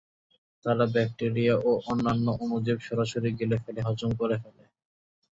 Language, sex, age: Bengali, male, 19-29